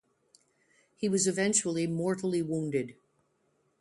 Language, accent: English, United States English